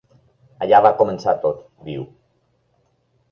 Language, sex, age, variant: Catalan, male, 50-59, Balear